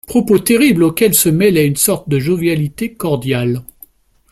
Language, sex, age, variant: French, male, 40-49, Français de métropole